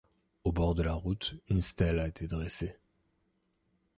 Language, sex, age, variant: French, male, 19-29, Français de métropole